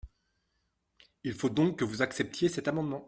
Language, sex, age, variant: French, male, 50-59, Français de métropole